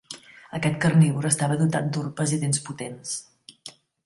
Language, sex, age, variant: Catalan, female, 50-59, Central